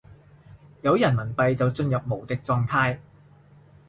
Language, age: Cantonese, 40-49